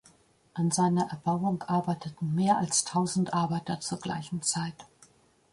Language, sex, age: German, female, 50-59